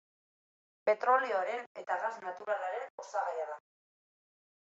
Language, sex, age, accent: Basque, female, 19-29, Mendebalekoa (Araba, Bizkaia, Gipuzkoako mendebaleko herri batzuk)